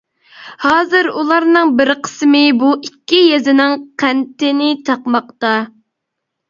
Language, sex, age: Uyghur, female, 30-39